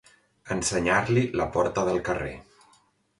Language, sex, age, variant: Catalan, male, 40-49, Central